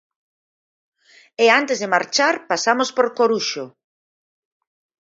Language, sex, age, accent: Galician, female, 50-59, Normativo (estándar)